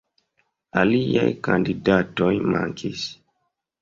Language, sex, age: Esperanto, male, 30-39